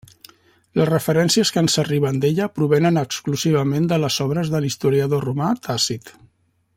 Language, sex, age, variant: Catalan, male, 50-59, Central